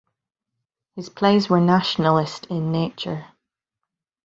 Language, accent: English, Northern Irish; yorkshire